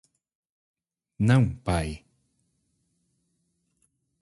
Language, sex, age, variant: Portuguese, male, 30-39, Portuguese (Brasil)